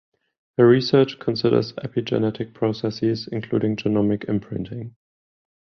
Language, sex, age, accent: English, male, 19-29, German